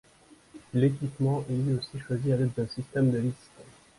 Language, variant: French, Français de métropole